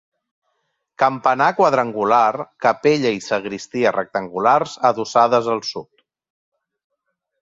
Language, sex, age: Catalan, male, 40-49